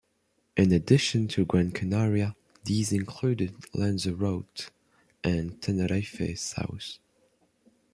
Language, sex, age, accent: English, male, under 19, United States English